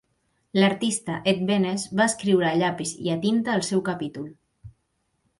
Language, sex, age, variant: Catalan, female, 19-29, Central